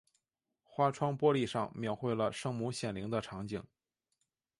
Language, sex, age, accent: Chinese, male, 19-29, 出生地：天津市